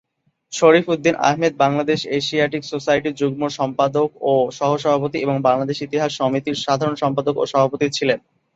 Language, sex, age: Bengali, male, 19-29